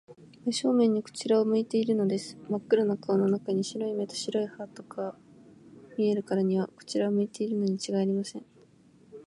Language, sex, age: Japanese, female, 19-29